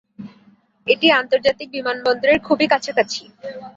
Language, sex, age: Bengali, male, 19-29